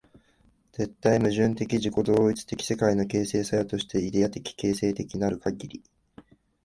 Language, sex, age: Japanese, male, 19-29